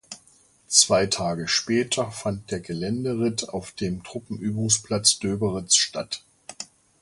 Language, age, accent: German, 50-59, Deutschland Deutsch